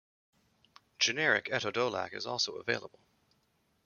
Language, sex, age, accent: English, male, 30-39, Canadian English